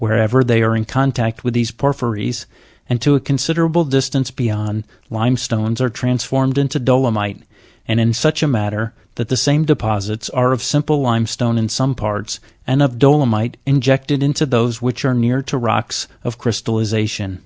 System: none